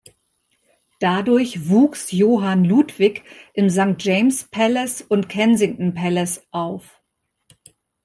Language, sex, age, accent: German, female, 50-59, Deutschland Deutsch